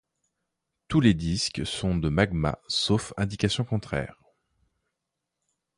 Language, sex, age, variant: French, male, 30-39, Français de métropole